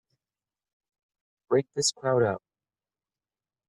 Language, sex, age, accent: English, male, 40-49, United States English